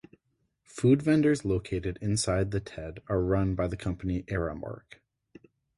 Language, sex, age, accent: English, male, 30-39, United States English